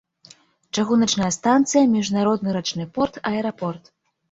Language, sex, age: Belarusian, female, 19-29